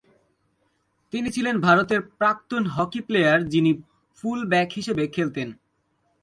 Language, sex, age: Bengali, male, under 19